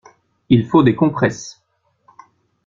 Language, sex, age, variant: French, male, 19-29, Français de métropole